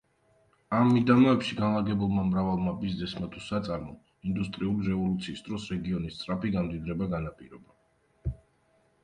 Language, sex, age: Georgian, male, 19-29